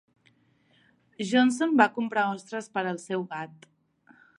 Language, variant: Catalan, Central